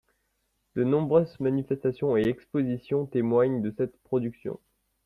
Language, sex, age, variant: French, male, 19-29, Français de métropole